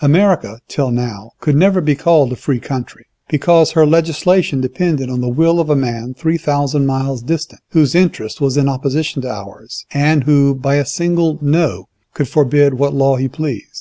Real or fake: real